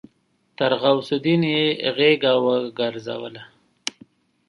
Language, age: Pashto, 30-39